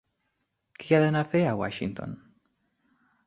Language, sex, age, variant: Catalan, male, under 19, Nord-Occidental